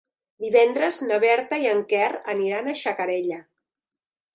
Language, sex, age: Catalan, female, 50-59